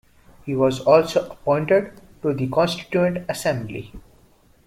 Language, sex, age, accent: English, male, under 19, India and South Asia (India, Pakistan, Sri Lanka)